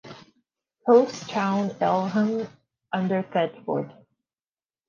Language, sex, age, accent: English, female, 19-29, United States English